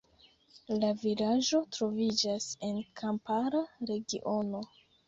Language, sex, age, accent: Esperanto, female, 19-29, Internacia